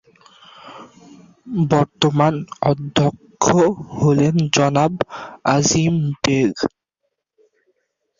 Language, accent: Bengali, Standard Bengali